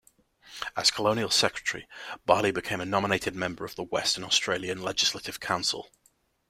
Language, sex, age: English, male, 19-29